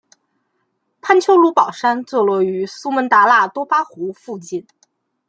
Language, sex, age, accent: Chinese, female, 19-29, 出生地：河北省